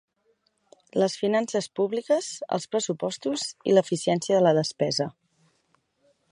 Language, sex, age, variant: Catalan, female, 40-49, Central